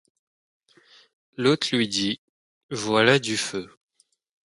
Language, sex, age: French, male, 19-29